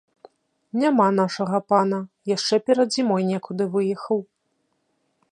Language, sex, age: Belarusian, female, 19-29